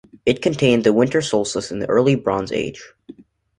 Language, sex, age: English, male, under 19